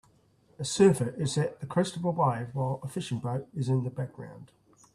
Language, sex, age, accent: English, male, 60-69, Australian English